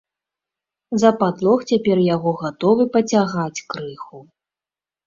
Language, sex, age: Belarusian, female, 30-39